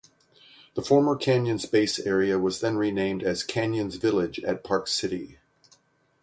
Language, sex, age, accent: English, male, 60-69, United States English